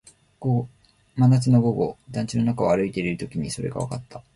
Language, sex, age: Japanese, male, 19-29